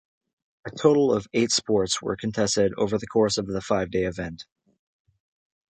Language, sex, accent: English, male, United States English